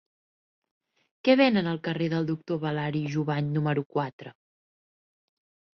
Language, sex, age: Catalan, female, 19-29